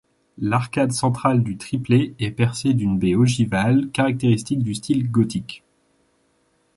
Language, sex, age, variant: French, male, 19-29, Français de métropole